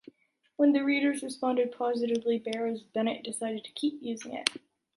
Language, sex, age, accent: English, female, 19-29, United States English